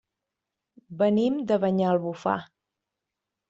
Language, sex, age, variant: Catalan, female, 40-49, Central